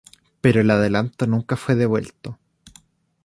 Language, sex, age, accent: Spanish, male, 19-29, Chileno: Chile, Cuyo